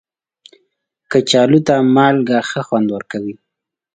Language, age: Pashto, 19-29